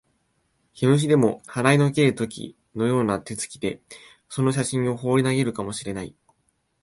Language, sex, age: Japanese, male, 19-29